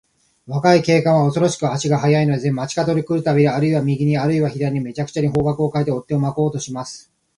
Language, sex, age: Japanese, male, 30-39